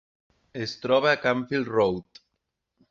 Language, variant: Catalan, Septentrional